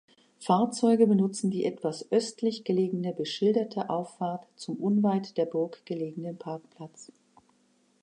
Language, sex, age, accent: German, female, 60-69, Deutschland Deutsch